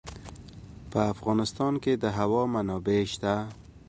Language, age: Pashto, 19-29